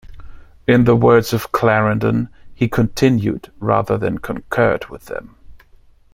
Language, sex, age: English, male, 19-29